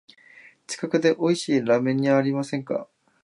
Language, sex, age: Japanese, male, 19-29